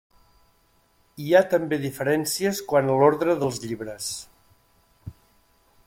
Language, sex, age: Catalan, male, 60-69